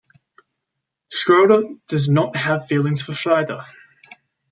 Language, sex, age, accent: English, male, under 19, Australian English